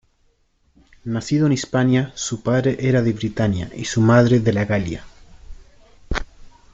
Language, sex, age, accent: Spanish, male, 30-39, Chileno: Chile, Cuyo